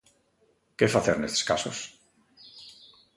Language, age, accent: Galician, 50-59, Atlántico (seseo e gheada)